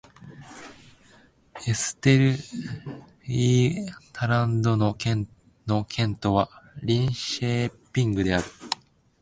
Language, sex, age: Japanese, male, 19-29